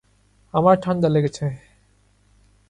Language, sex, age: Bengali, male, 19-29